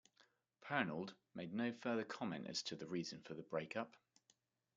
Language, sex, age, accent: English, male, 30-39, England English